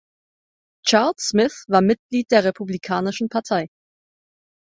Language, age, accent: German, 19-29, Deutschland Deutsch